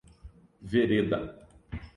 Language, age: Portuguese, 40-49